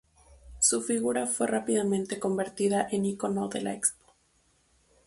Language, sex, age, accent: Spanish, female, 19-29, México